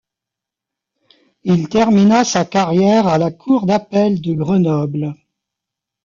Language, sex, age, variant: French, male, 40-49, Français de métropole